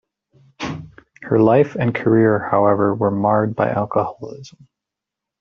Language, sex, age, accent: English, male, 30-39, United States English